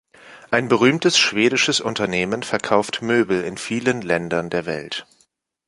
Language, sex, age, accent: German, male, 19-29, Deutschland Deutsch